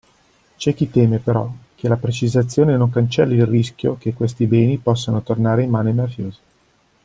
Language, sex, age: Italian, male, 40-49